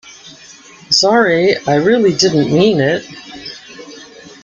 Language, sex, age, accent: English, female, 60-69, United States English